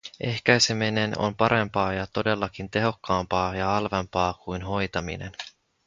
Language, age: Finnish, 19-29